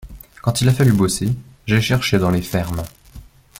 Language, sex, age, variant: French, male, 19-29, Français de métropole